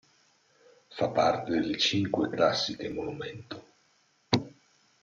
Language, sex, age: Italian, male, 50-59